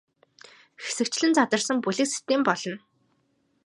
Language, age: Mongolian, 19-29